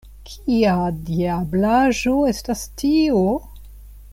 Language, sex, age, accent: Esperanto, female, 60-69, Internacia